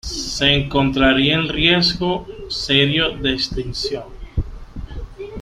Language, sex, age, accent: Spanish, male, 40-49, Caribe: Cuba, Venezuela, Puerto Rico, República Dominicana, Panamá, Colombia caribeña, México caribeño, Costa del golfo de México